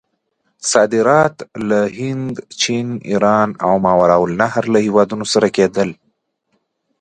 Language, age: Pashto, 19-29